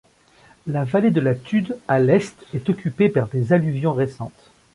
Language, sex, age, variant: French, male, 50-59, Français de métropole